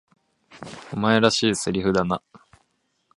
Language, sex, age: Japanese, male, 19-29